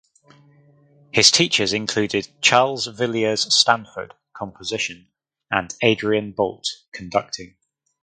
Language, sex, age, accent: English, male, 30-39, England English